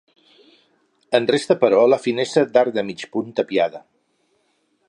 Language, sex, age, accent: Catalan, male, 60-69, Neutre